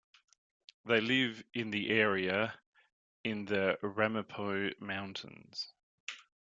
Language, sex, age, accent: English, male, 30-39, Australian English